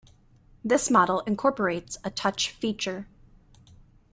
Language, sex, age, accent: English, female, 19-29, United States English